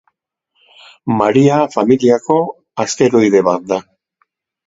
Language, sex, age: Basque, male, 60-69